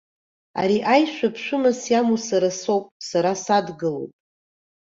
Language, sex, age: Abkhazian, female, 40-49